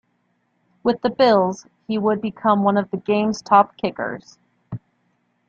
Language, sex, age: English, female, 19-29